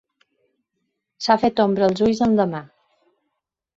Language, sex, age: Catalan, female, 50-59